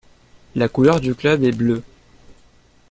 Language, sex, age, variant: French, male, under 19, Français de métropole